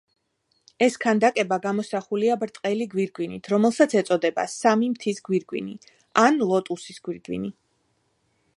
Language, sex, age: Georgian, female, 40-49